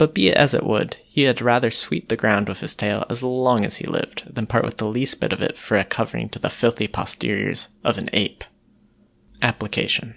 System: none